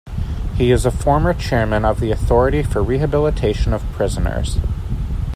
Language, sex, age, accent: English, male, 19-29, United States English